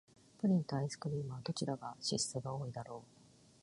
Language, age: Japanese, 50-59